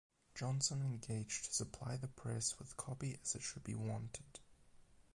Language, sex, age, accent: English, male, under 19, Australian English; England English; New Zealand English